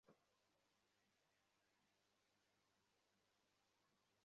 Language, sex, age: Bengali, male, 19-29